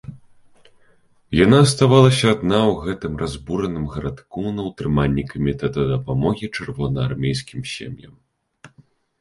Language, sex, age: Belarusian, male, 19-29